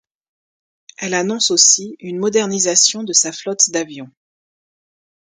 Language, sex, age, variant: French, female, 40-49, Français de métropole